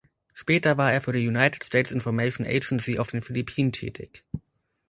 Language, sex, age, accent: German, male, 30-39, Deutschland Deutsch